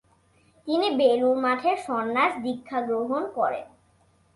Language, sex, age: Bengali, female, under 19